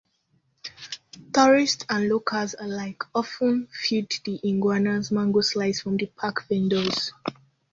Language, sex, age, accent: English, female, under 19, Southern African (South Africa, Zimbabwe, Namibia)